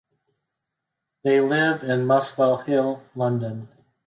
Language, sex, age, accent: English, male, 50-59, United States English